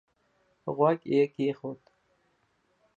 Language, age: Pashto, 30-39